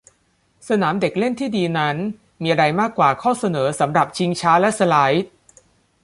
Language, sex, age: Thai, male, under 19